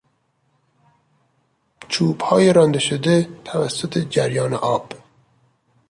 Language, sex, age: Persian, male, 30-39